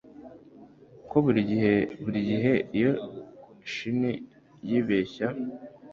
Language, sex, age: Kinyarwanda, male, under 19